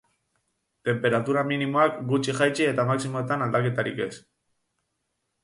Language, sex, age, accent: Basque, male, 19-29, Mendebalekoa (Araba, Bizkaia, Gipuzkoako mendebaleko herri batzuk)